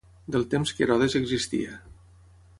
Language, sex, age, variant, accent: Catalan, male, 40-49, Tortosí, nord-occidental; Tortosí